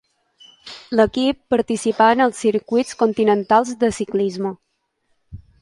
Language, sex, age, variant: Catalan, female, 19-29, Balear